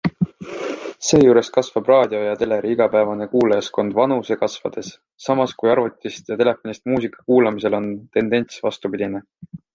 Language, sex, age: Estonian, male, 19-29